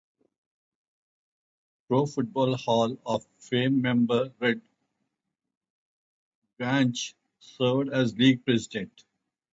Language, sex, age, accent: English, male, 50-59, India and South Asia (India, Pakistan, Sri Lanka)